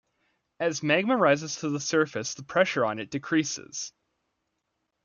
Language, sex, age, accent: English, male, 19-29, Canadian English